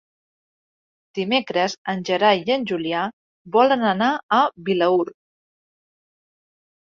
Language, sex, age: Catalan, female, 30-39